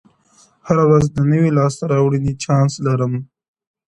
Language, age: Pashto, under 19